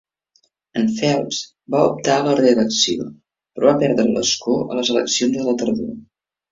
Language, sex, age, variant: Catalan, female, 50-59, Central